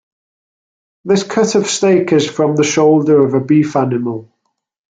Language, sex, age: English, male, 40-49